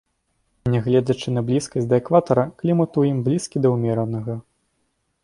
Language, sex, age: Belarusian, male, under 19